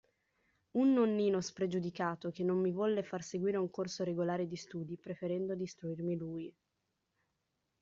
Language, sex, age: Italian, female, 19-29